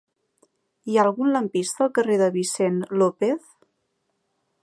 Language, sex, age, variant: Catalan, female, 19-29, Central